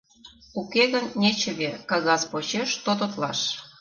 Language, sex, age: Mari, female, 40-49